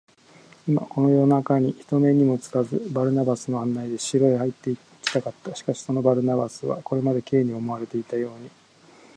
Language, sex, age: Japanese, male, 40-49